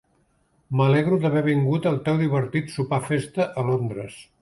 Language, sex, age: Catalan, male, 70-79